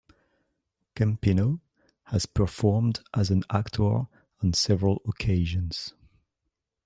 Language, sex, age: English, male, 40-49